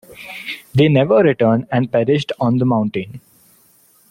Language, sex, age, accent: English, male, under 19, India and South Asia (India, Pakistan, Sri Lanka)